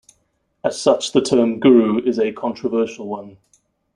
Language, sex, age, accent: English, male, 30-39, Southern African (South Africa, Zimbabwe, Namibia)